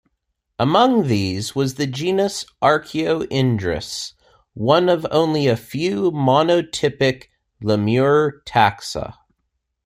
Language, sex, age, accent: English, male, 40-49, United States English